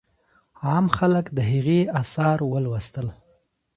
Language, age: Pashto, 30-39